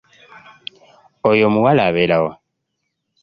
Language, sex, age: Ganda, male, 19-29